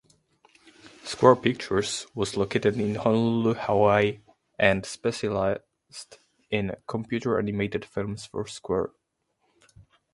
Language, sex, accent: English, male, United States English